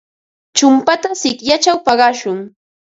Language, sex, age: Ambo-Pasco Quechua, female, 30-39